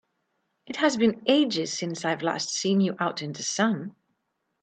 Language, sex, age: English, female, 40-49